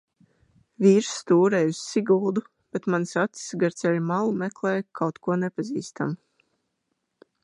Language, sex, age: Latvian, female, 30-39